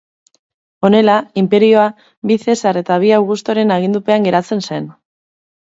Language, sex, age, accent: Basque, female, 19-29, Mendebalekoa (Araba, Bizkaia, Gipuzkoako mendebaleko herri batzuk)